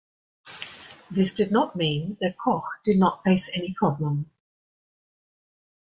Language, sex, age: English, female, 50-59